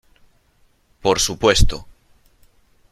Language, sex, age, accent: Spanish, male, 30-39, España: Norte peninsular (Asturias, Castilla y León, Cantabria, País Vasco, Navarra, Aragón, La Rioja, Guadalajara, Cuenca)